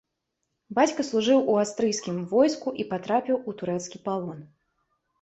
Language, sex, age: Belarusian, female, 19-29